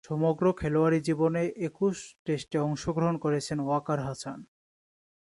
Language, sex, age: Bengali, male, 19-29